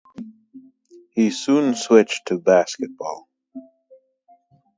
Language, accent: English, United States English